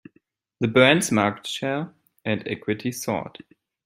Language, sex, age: English, male, 19-29